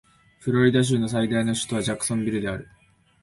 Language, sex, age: Japanese, male, 19-29